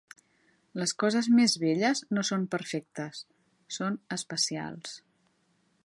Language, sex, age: Catalan, female, 40-49